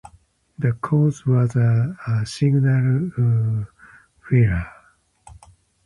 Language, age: English, 50-59